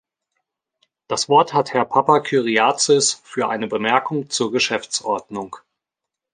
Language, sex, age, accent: German, male, 40-49, Deutschland Deutsch